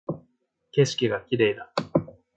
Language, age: Japanese, 19-29